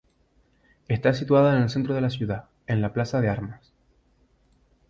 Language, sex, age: Spanish, male, 19-29